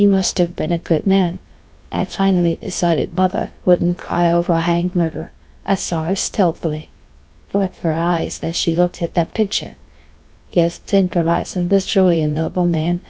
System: TTS, GlowTTS